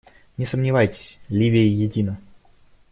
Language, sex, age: Russian, male, 19-29